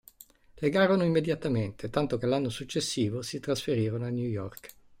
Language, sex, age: Italian, male, 50-59